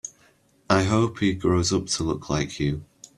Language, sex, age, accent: English, male, 30-39, England English